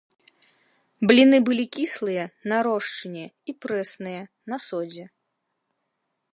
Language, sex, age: Belarusian, female, 30-39